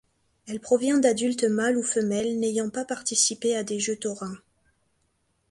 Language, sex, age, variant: French, female, 19-29, Français de métropole